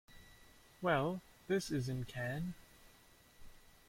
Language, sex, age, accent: English, male, 19-29, Southern African (South Africa, Zimbabwe, Namibia)